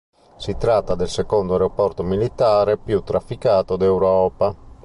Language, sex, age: Italian, male, 50-59